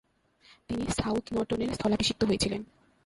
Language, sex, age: Bengali, female, 19-29